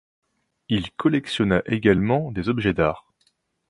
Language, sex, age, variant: French, male, 19-29, Français de métropole